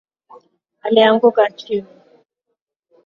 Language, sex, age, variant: Swahili, female, 19-29, Kiswahili cha Bara ya Kenya